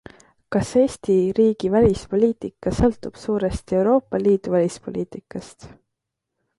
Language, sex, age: Estonian, female, 19-29